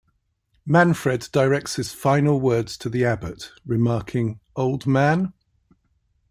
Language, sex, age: English, male, 50-59